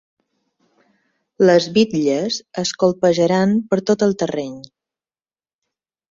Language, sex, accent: Catalan, female, mallorquí